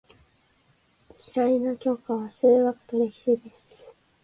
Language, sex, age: Japanese, female, 19-29